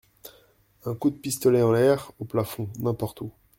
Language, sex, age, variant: French, male, 19-29, Français de métropole